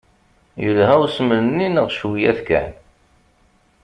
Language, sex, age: Kabyle, male, 40-49